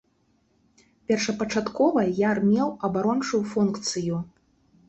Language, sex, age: Belarusian, female, 40-49